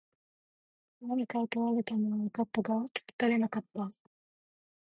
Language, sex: Japanese, female